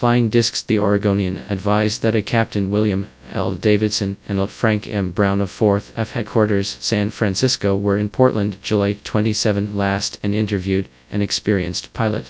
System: TTS, FastPitch